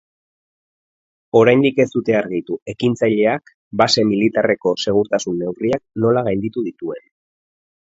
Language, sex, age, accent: Basque, male, 40-49, Erdialdekoa edo Nafarra (Gipuzkoa, Nafarroa)